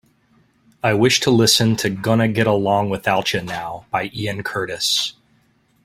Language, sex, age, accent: English, male, 30-39, United States English